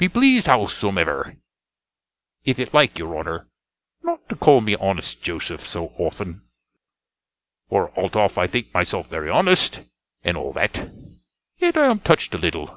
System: none